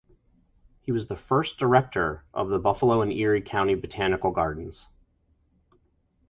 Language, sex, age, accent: English, male, 30-39, United States English